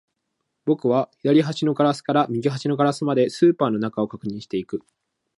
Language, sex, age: Japanese, male, 19-29